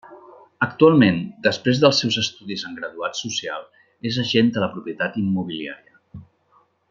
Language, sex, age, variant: Catalan, male, 50-59, Central